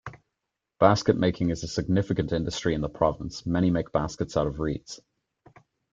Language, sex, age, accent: English, male, 19-29, Irish English